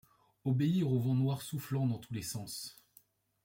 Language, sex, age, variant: French, male, 30-39, Français de métropole